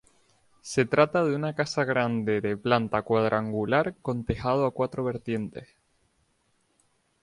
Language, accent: Spanish, España: Islas Canarias